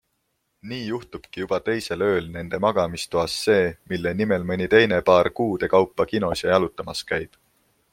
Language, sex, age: Estonian, male, 19-29